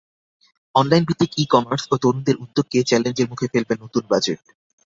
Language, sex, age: Bengali, male, 19-29